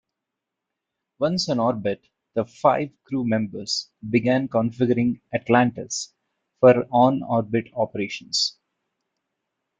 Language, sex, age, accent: English, male, 30-39, India and South Asia (India, Pakistan, Sri Lanka)